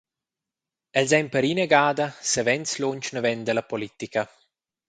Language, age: Romansh, 30-39